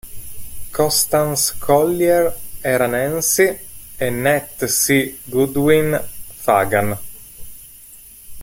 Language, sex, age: Italian, male, 30-39